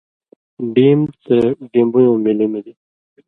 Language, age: Indus Kohistani, 30-39